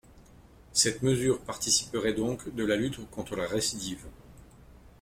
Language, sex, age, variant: French, male, 40-49, Français de métropole